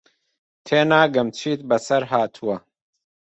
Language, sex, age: Central Kurdish, male, 30-39